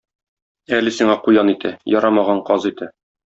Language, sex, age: Tatar, male, 30-39